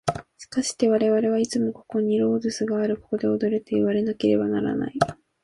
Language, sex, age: Japanese, female, 19-29